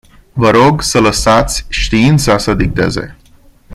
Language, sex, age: Romanian, male, 30-39